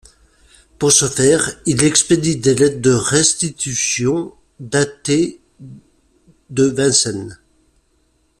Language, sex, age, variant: French, male, 50-59, Français de métropole